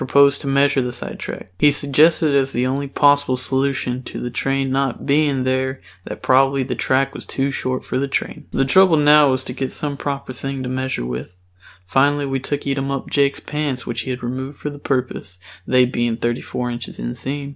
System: none